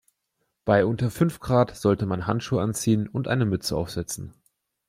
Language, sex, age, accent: German, male, 19-29, Deutschland Deutsch